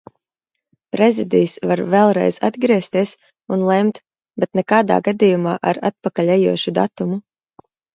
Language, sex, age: Latvian, female, 30-39